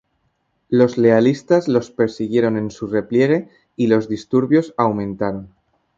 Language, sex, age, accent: Spanish, male, 19-29, España: Centro-Sur peninsular (Madrid, Toledo, Castilla-La Mancha)